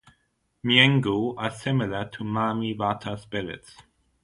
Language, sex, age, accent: English, male, 19-29, England English